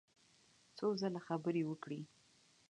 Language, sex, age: Pashto, female, 19-29